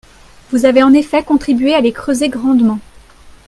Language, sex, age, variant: French, female, 19-29, Français de métropole